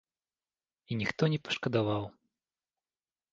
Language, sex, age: Belarusian, male, 30-39